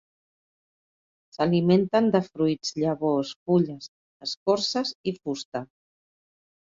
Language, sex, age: Catalan, female, 50-59